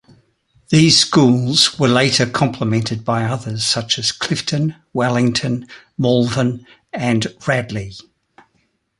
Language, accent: English, Australian English